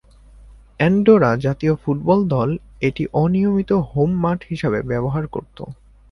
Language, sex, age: Bengali, male, 19-29